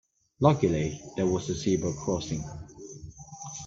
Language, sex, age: English, male, 19-29